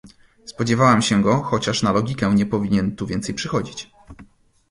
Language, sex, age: Polish, male, 30-39